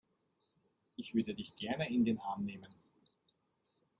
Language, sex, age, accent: German, male, 40-49, Österreichisches Deutsch